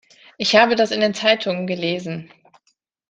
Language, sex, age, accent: German, female, 30-39, Deutschland Deutsch